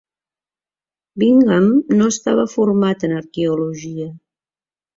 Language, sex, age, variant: Catalan, female, 50-59, Central